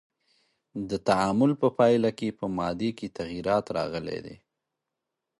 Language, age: Pashto, 30-39